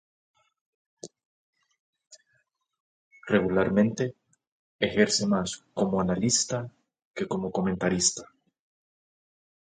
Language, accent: Spanish, América central